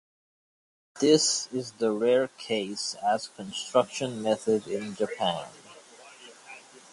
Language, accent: English, West Indies and Bermuda (Bahamas, Bermuda, Jamaica, Trinidad)